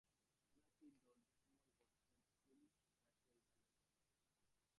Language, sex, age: Bengali, male, under 19